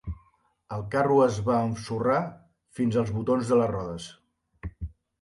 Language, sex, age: Catalan, male, 50-59